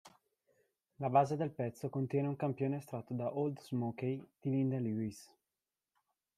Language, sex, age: Italian, male, 30-39